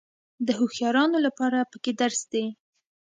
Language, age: Pashto, 19-29